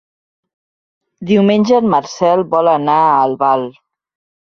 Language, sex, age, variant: Catalan, female, 50-59, Central